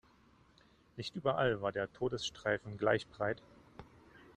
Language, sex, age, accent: German, male, 30-39, Deutschland Deutsch